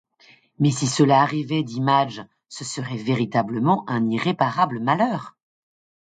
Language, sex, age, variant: French, female, 40-49, Français de métropole